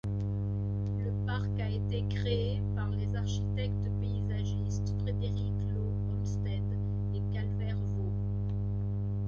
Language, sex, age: French, female, 60-69